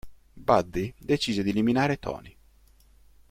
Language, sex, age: Italian, male, 40-49